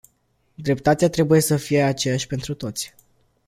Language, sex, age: Romanian, male, under 19